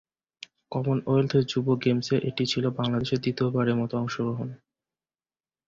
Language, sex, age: Bengali, male, 19-29